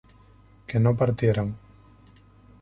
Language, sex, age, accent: Spanish, male, 19-29, España: Islas Canarias